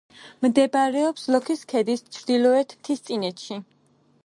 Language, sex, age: Georgian, female, 19-29